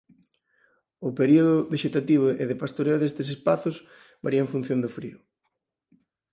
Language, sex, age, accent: Galician, male, 30-39, Normativo (estándar)